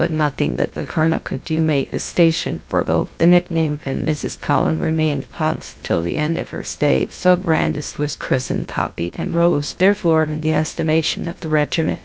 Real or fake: fake